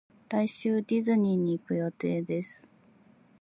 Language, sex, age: Japanese, female, 30-39